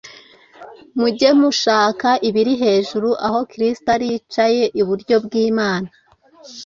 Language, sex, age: Kinyarwanda, female, 19-29